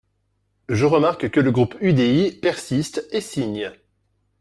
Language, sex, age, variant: French, male, 40-49, Français de métropole